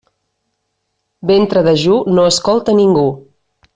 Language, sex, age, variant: Catalan, female, 30-39, Central